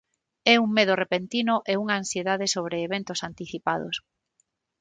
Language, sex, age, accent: Galician, female, 40-49, Normativo (estándar); Neofalante